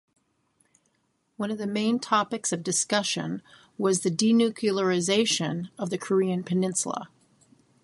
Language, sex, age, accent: English, female, 50-59, United States English